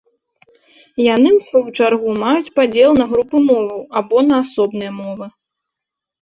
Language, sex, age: Belarusian, female, 19-29